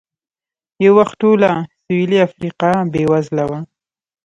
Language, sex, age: Pashto, female, 19-29